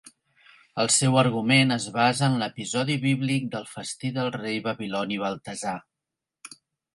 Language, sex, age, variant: Catalan, male, 40-49, Central